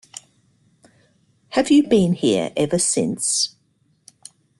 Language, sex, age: English, female, 50-59